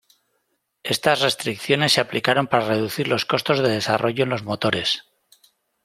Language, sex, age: Spanish, male, 50-59